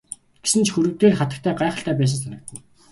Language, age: Mongolian, 19-29